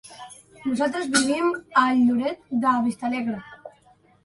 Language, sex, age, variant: Catalan, female, 40-49, Central